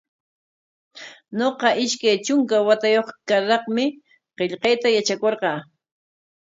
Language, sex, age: Corongo Ancash Quechua, female, 50-59